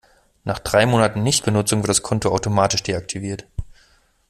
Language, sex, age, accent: German, male, 30-39, Deutschland Deutsch